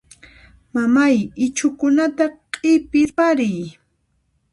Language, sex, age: Puno Quechua, female, 30-39